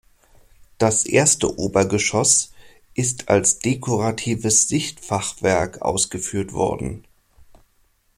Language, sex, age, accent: German, male, 30-39, Deutschland Deutsch